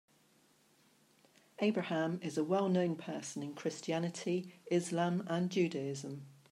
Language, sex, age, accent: English, female, 60-69, England English